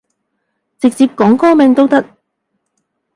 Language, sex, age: Cantonese, female, 30-39